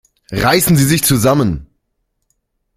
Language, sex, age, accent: German, male, 30-39, Deutschland Deutsch